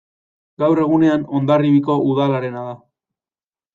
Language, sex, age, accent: Basque, male, 19-29, Erdialdekoa edo Nafarra (Gipuzkoa, Nafarroa)